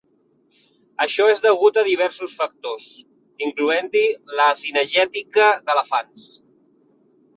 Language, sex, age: Catalan, male, 40-49